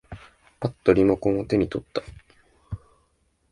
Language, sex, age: Japanese, male, 19-29